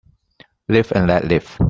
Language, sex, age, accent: English, male, 40-49, Hong Kong English